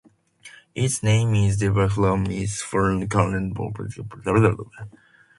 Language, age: English, under 19